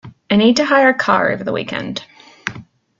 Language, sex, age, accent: English, female, 30-39, Australian English